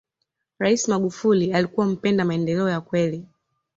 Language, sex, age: Swahili, female, 19-29